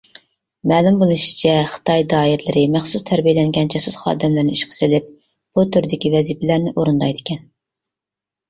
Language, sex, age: Uyghur, female, 19-29